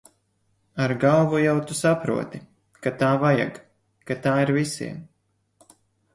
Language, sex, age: Latvian, male, 19-29